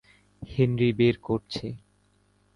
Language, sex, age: Bengali, male, 19-29